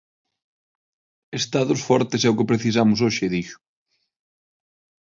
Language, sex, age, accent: Galician, male, 19-29, Central (gheada); Neofalante